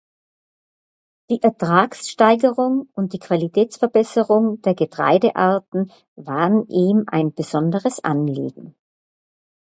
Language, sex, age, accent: German, female, 60-69, Österreichisches Deutsch